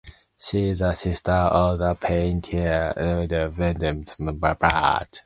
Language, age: English, 19-29